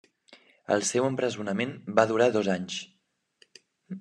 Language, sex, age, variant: Catalan, male, 19-29, Central